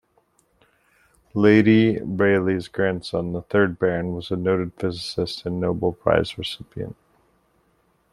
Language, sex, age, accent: English, male, 30-39, United States English